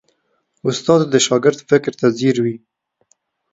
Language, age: Pashto, 19-29